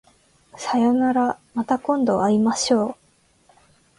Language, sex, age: Japanese, female, 19-29